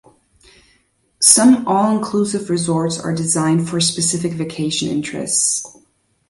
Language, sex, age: English, female, 19-29